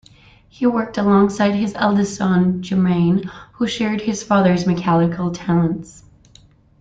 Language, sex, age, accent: English, female, 19-29, United States English